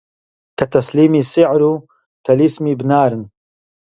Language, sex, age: Central Kurdish, male, 19-29